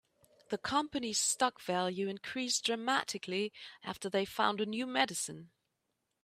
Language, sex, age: English, female, 40-49